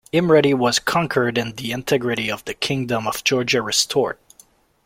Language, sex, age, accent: English, male, 30-39, Canadian English